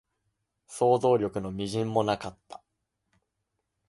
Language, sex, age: Japanese, male, 19-29